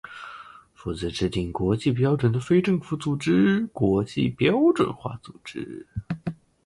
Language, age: Chinese, 19-29